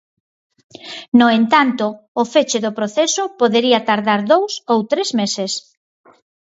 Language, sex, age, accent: Galician, female, 50-59, Normativo (estándar)